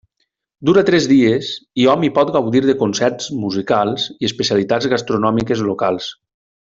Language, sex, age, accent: Catalan, male, 30-39, valencià